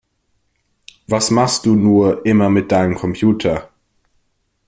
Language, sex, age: German, male, under 19